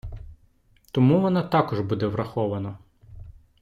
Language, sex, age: Ukrainian, male, 19-29